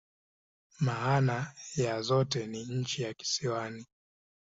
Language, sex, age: Swahili, male, 19-29